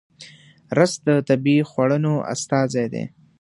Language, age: Pashto, 19-29